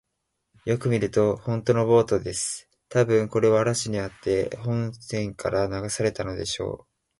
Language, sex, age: Japanese, male, 19-29